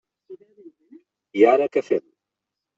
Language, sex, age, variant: Catalan, male, 50-59, Central